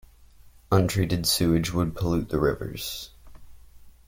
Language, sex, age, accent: English, male, 19-29, United States English